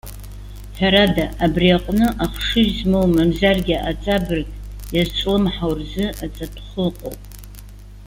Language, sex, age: Abkhazian, female, 70-79